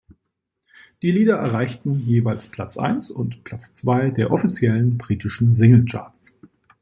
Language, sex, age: German, male, 30-39